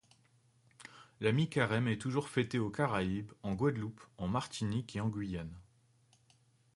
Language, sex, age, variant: French, male, 30-39, Français de métropole